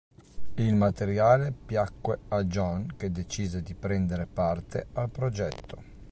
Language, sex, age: Italian, male, 40-49